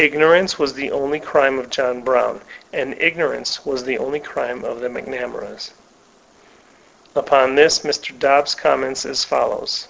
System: none